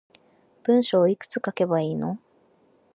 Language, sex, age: Japanese, female, 19-29